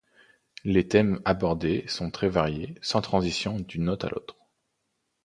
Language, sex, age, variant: French, male, 19-29, Français de métropole